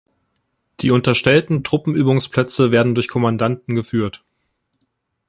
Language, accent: German, Deutschland Deutsch